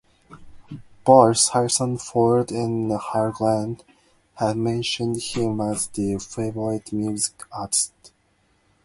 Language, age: English, 19-29